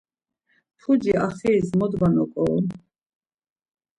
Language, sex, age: Laz, female, 50-59